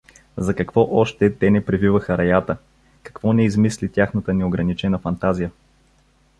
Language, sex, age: Bulgarian, male, 19-29